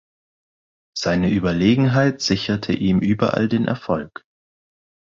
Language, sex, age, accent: German, male, 19-29, Deutschland Deutsch; Britisches Deutsch